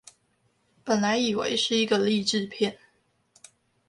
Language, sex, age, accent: Chinese, female, under 19, 出生地：臺中市